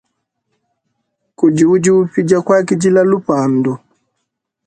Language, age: Luba-Lulua, 30-39